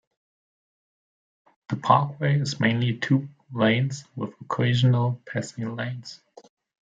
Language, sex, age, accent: English, male, 19-29, England English